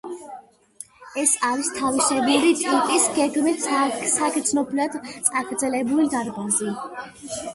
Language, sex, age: Georgian, female, under 19